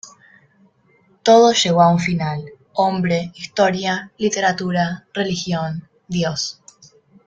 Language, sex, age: Spanish, female, under 19